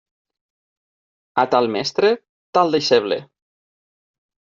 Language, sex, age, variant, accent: Catalan, male, 30-39, Valencià meridional, central; valencià